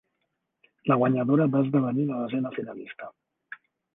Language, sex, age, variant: Catalan, male, 50-59, Central